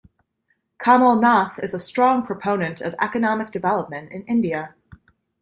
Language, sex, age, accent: English, female, 19-29, United States English